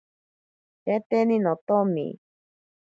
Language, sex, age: Ashéninka Perené, female, 30-39